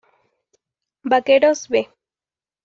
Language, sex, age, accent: Spanish, female, 19-29, México